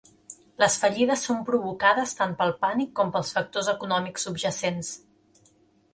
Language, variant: Catalan, Central